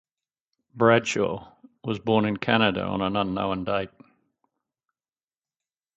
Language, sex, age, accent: English, male, 60-69, Australian English